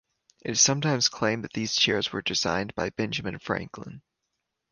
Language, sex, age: English, male, 19-29